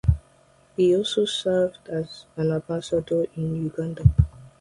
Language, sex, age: English, female, under 19